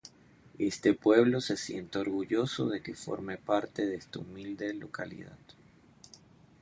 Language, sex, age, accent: Spanish, male, 40-49, Caribe: Cuba, Venezuela, Puerto Rico, República Dominicana, Panamá, Colombia caribeña, México caribeño, Costa del golfo de México